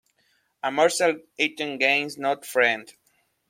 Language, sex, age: English, male, 19-29